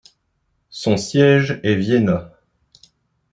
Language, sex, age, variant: French, male, 30-39, Français de métropole